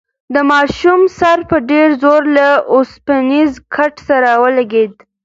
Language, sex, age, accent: Pashto, female, under 19, کندهاری لهجه